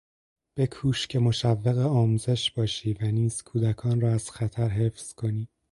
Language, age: Persian, 19-29